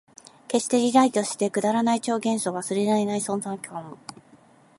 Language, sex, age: Japanese, female, 30-39